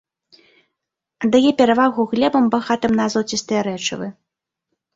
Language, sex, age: Belarusian, female, 30-39